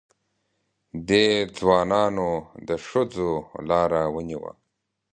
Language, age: Pashto, 30-39